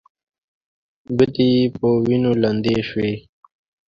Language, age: Pashto, 19-29